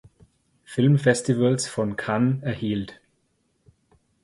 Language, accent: German, Deutschland Deutsch